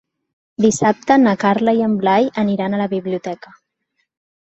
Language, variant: Catalan, Central